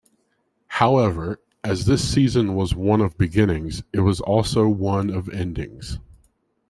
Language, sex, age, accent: English, male, 30-39, United States English